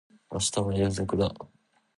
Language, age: Japanese, 19-29